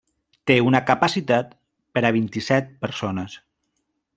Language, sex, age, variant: Catalan, male, 40-49, Central